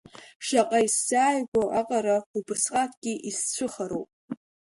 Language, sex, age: Abkhazian, female, under 19